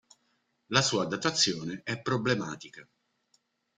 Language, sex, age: Italian, male, 50-59